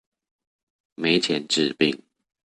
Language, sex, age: Chinese, male, under 19